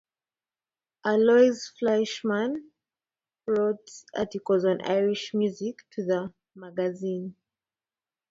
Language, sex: English, female